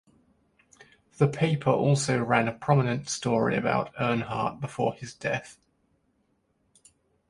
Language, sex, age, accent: English, male, 19-29, England English